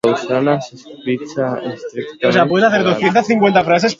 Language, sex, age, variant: Catalan, male, under 19, Alacantí